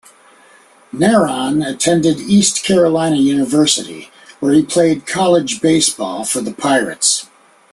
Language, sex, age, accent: English, male, 50-59, United States English